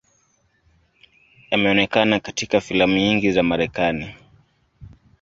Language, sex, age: Swahili, male, 19-29